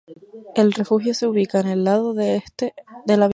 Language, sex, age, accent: Spanish, female, 19-29, España: Islas Canarias